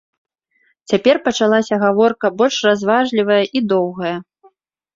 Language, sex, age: Belarusian, female, 30-39